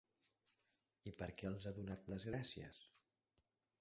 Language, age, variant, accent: Catalan, 40-49, Central, central